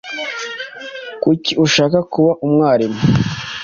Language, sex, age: Kinyarwanda, male, 19-29